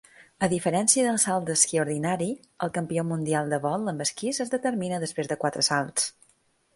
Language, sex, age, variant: Catalan, female, 40-49, Balear